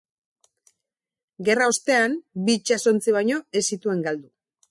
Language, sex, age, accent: Basque, female, 40-49, Mendebalekoa (Araba, Bizkaia, Gipuzkoako mendebaleko herri batzuk)